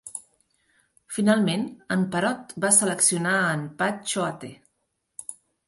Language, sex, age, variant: Catalan, female, 40-49, Central